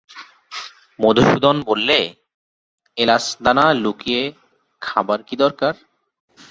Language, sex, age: Bengali, male, 30-39